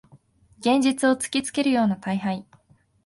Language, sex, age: Japanese, female, 19-29